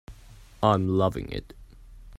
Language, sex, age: English, male, under 19